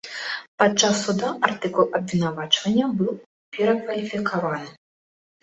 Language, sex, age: Belarusian, female, 19-29